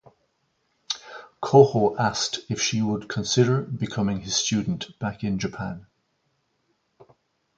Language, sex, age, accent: English, male, 50-59, Irish English